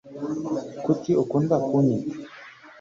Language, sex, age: Kinyarwanda, male, 19-29